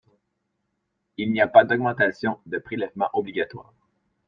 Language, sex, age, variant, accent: French, male, 40-49, Français d'Amérique du Nord, Français du Canada